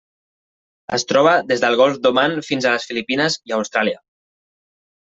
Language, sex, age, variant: Catalan, male, 19-29, Central